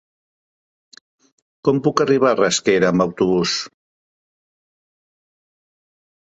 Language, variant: Catalan, Central